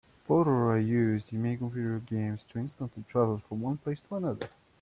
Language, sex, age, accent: English, male, 19-29, United States English